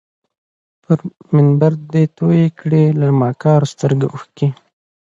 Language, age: Pashto, 19-29